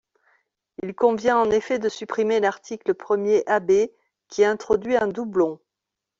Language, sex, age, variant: French, female, 40-49, Français de métropole